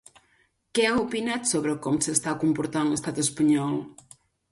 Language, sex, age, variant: Catalan, female, 40-49, Septentrional